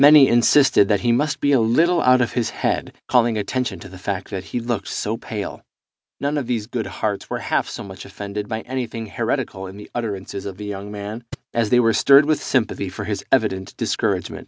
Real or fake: real